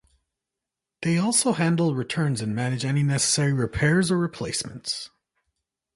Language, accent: English, Canadian English